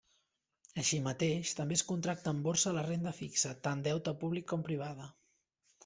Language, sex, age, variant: Catalan, male, 19-29, Central